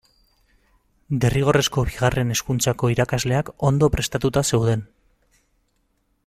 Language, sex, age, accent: Basque, male, 30-39, Mendebalekoa (Araba, Bizkaia, Gipuzkoako mendebaleko herri batzuk)